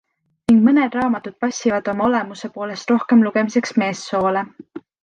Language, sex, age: Estonian, female, 19-29